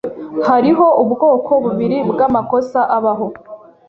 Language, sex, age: Kinyarwanda, female, 19-29